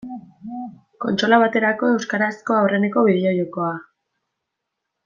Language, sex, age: Basque, female, 19-29